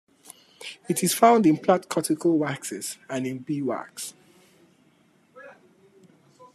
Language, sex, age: English, male, 19-29